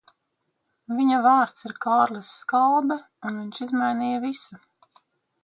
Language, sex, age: Latvian, female, 50-59